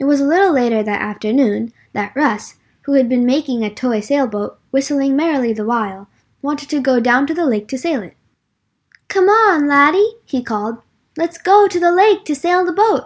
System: none